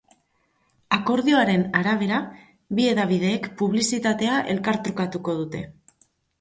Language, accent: Basque, Mendebalekoa (Araba, Bizkaia, Gipuzkoako mendebaleko herri batzuk)